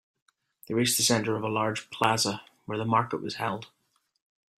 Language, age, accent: English, 19-29, Irish English